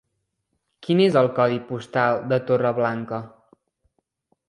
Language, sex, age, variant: Catalan, male, 19-29, Central